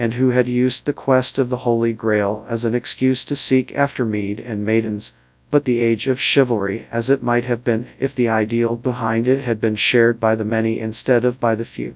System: TTS, FastPitch